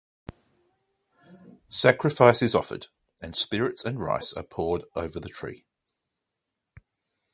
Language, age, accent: English, 40-49, Australian English